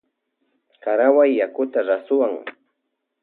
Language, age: Loja Highland Quichua, 19-29